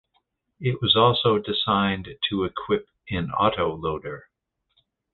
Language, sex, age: English, male, 50-59